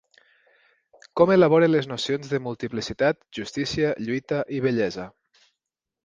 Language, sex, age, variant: Catalan, male, 30-39, Central